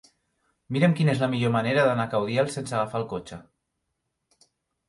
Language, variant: Catalan, Central